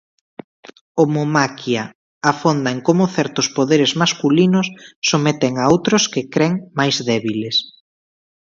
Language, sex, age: Galician, male, 19-29